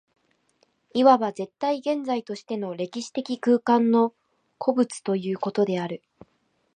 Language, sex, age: Japanese, female, 19-29